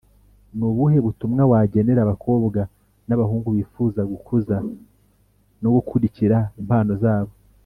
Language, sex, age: Kinyarwanda, male, 30-39